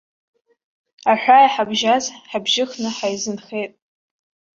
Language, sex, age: Abkhazian, male, under 19